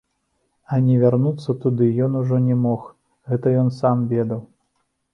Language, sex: Belarusian, male